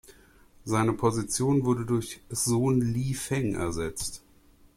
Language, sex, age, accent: German, male, 30-39, Deutschland Deutsch